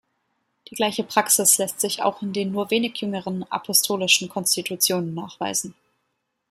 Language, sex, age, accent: German, female, 30-39, Deutschland Deutsch